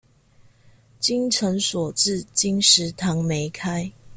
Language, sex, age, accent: Chinese, female, 40-49, 出生地：臺南市